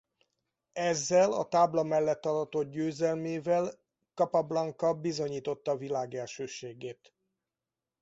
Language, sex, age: Hungarian, male, 60-69